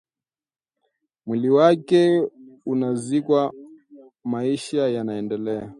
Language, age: Swahili, 19-29